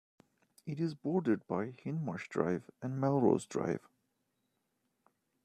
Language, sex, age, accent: English, male, 19-29, United States English